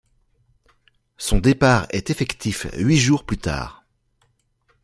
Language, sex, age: French, male, 40-49